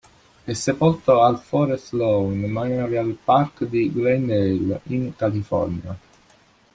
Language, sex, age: Italian, male, 40-49